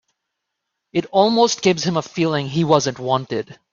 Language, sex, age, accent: English, male, 30-39, United States English